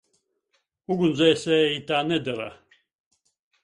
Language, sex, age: Latvian, male, 60-69